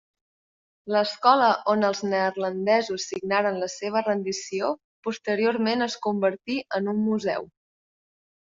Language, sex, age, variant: Catalan, male, 19-29, Central